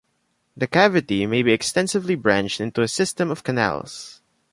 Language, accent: English, Filipino